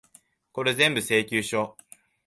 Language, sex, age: Japanese, male, under 19